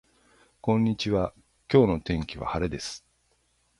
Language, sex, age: Japanese, male, 40-49